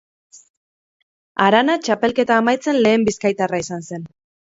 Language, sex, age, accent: Basque, female, 30-39, Mendebalekoa (Araba, Bizkaia, Gipuzkoako mendebaleko herri batzuk)